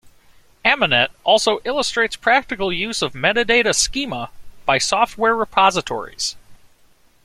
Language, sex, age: English, male, 19-29